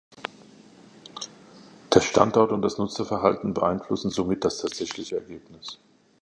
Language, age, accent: German, 60-69, Deutschland Deutsch